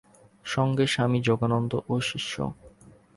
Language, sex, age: Bengali, male, 19-29